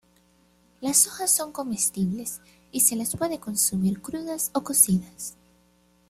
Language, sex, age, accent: Spanish, female, 19-29, América central